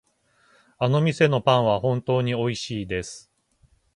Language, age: Japanese, 50-59